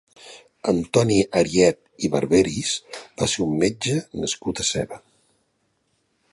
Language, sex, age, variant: Catalan, male, 50-59, Central